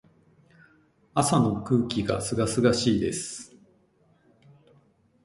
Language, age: Japanese, 50-59